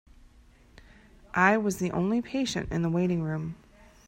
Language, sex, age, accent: English, female, 40-49, United States English